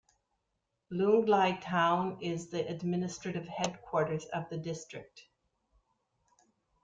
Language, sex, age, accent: English, female, 50-59, Canadian English